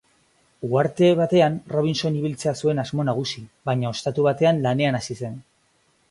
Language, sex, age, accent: Basque, male, under 19, Mendebalekoa (Araba, Bizkaia, Gipuzkoako mendebaleko herri batzuk)